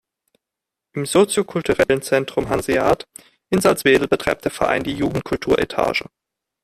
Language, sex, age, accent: German, male, 30-39, Deutschland Deutsch